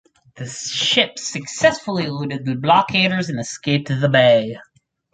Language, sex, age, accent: English, male, under 19, United States English